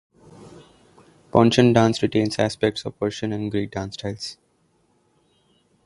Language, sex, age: English, male, 19-29